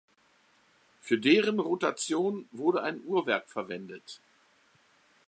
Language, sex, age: German, male, 60-69